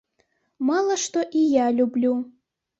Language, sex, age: Belarusian, female, under 19